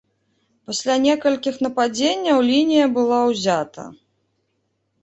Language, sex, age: Belarusian, female, 30-39